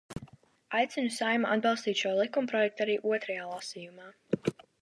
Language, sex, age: Latvian, female, under 19